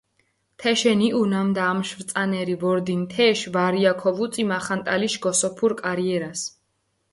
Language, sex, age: Mingrelian, female, 19-29